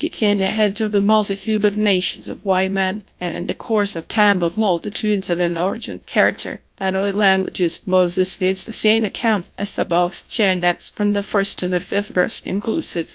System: TTS, GlowTTS